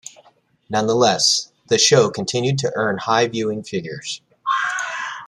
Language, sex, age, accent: English, male, 40-49, United States English